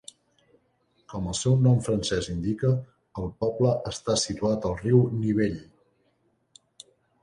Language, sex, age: Catalan, male, 50-59